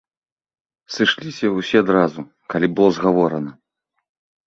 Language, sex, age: Belarusian, male, 30-39